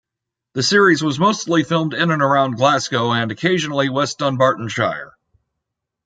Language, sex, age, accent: English, male, 30-39, United States English